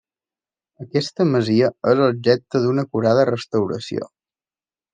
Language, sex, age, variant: Catalan, male, 19-29, Balear